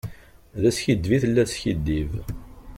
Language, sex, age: Kabyle, male, 40-49